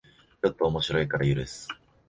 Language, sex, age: Japanese, male, 19-29